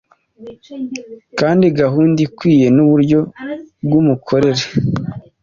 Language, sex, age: Kinyarwanda, male, 19-29